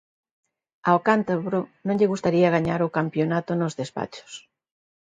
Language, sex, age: Galician, female, 50-59